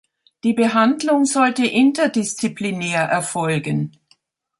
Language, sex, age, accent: German, female, 70-79, Deutschland Deutsch